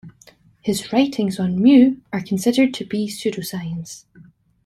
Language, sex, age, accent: English, female, 30-39, Scottish English